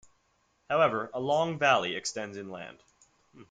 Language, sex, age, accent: English, male, 19-29, United States English